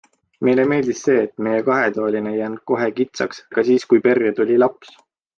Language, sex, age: Estonian, male, 19-29